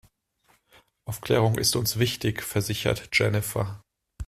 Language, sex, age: German, male, 40-49